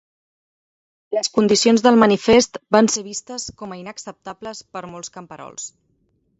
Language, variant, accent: Catalan, Central, central